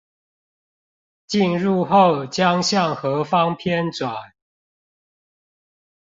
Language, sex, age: Chinese, male, 50-59